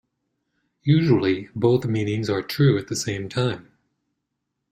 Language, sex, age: English, male, 60-69